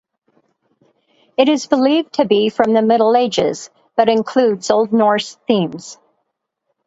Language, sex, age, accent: English, female, 60-69, United States English